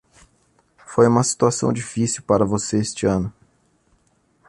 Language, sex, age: Portuguese, male, 19-29